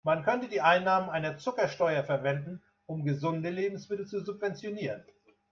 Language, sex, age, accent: German, male, 60-69, Deutschland Deutsch